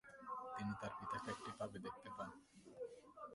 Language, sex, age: Bengali, male, 19-29